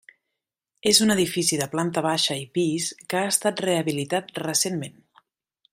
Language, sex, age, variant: Catalan, female, 30-39, Central